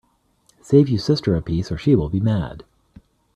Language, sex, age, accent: English, male, 40-49, United States English